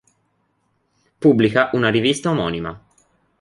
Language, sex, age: Italian, male, under 19